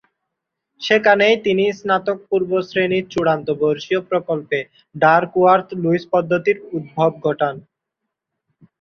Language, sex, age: Bengali, male, 19-29